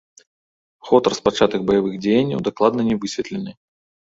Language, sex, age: Belarusian, male, 30-39